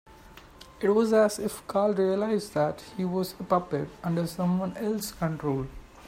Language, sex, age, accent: English, male, 19-29, India and South Asia (India, Pakistan, Sri Lanka)